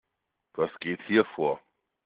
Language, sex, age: German, male, 40-49